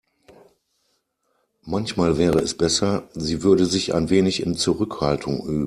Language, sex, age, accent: German, male, 40-49, Deutschland Deutsch